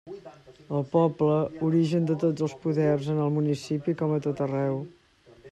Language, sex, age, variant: Catalan, female, 50-59, Central